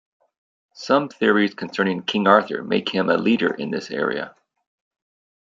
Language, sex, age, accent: English, male, 50-59, United States English